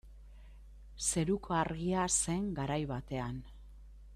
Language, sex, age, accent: Basque, female, 50-59, Mendebalekoa (Araba, Bizkaia, Gipuzkoako mendebaleko herri batzuk)